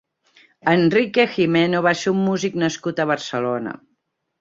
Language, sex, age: Catalan, female, 50-59